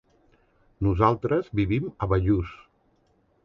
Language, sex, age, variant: Catalan, male, 40-49, Central